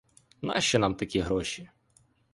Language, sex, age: Ukrainian, male, 19-29